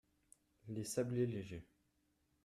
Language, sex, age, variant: French, male, under 19, Français de métropole